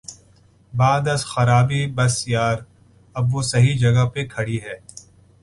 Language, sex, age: Urdu, male, 40-49